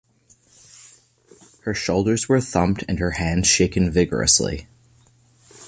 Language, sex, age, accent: English, male, 19-29, Canadian English